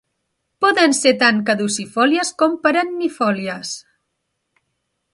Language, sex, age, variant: Catalan, female, 30-39, Central